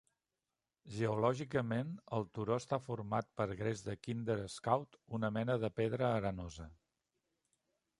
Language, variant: Catalan, Central